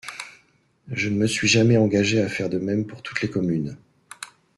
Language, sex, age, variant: French, male, 50-59, Français de métropole